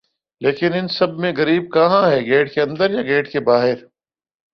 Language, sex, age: Urdu, female, 19-29